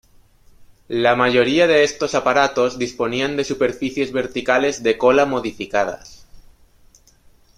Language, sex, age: Spanish, male, 40-49